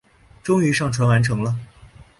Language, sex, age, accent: Chinese, male, 19-29, 出生地：黑龙江省